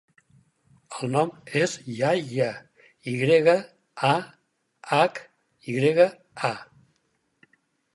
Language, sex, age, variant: Catalan, male, 60-69, Central